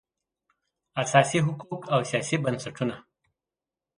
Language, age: Pashto, 30-39